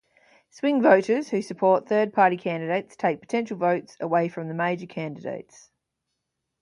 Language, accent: English, Australian English